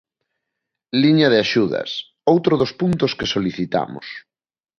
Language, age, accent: Galician, 30-39, Normativo (estándar)